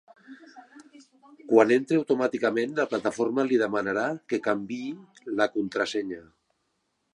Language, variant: Catalan, Central